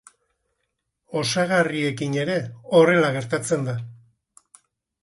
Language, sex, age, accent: Basque, male, 60-69, Mendebalekoa (Araba, Bizkaia, Gipuzkoako mendebaleko herri batzuk)